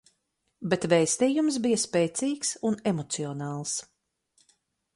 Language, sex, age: Latvian, female, 50-59